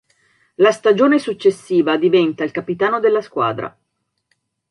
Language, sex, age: Italian, female, 40-49